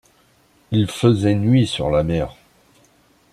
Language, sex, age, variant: French, male, 50-59, Français de métropole